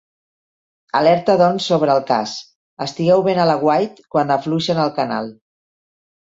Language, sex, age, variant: Catalan, female, 40-49, Central